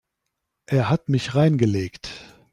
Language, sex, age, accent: German, male, 30-39, Deutschland Deutsch